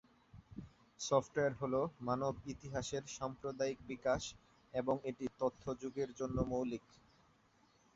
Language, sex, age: Bengali, male, 19-29